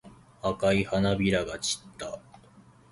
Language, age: Japanese, 19-29